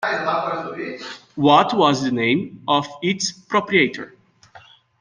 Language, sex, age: English, male, 19-29